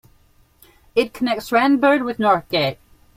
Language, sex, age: English, female, 60-69